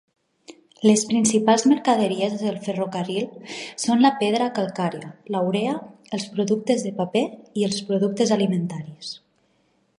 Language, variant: Catalan, Nord-Occidental